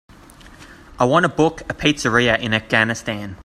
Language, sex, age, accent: English, male, 19-29, Australian English